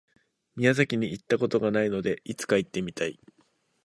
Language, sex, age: Japanese, male, 19-29